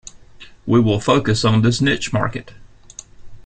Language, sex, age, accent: English, male, 40-49, United States English